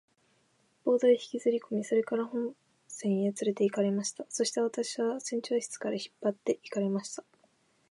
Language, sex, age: Japanese, female, 19-29